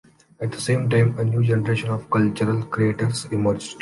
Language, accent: English, India and South Asia (India, Pakistan, Sri Lanka)